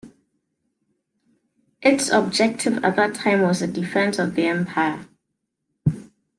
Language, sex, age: English, female, 30-39